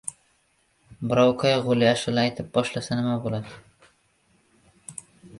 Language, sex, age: Uzbek, male, under 19